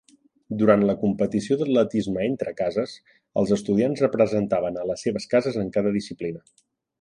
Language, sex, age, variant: Catalan, male, 40-49, Central